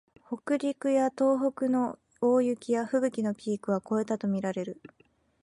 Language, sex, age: Japanese, female, 19-29